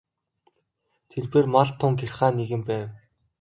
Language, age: Mongolian, 19-29